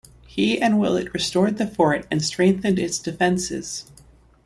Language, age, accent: English, 19-29, United States English